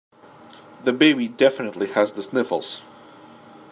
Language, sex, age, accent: English, male, 19-29, United States English